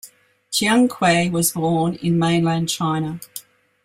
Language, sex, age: English, female, 60-69